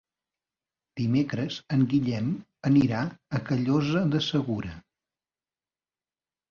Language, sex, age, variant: Catalan, male, 40-49, Central